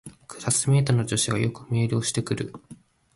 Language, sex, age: Japanese, male, 19-29